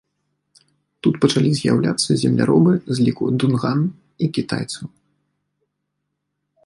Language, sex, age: Belarusian, male, 19-29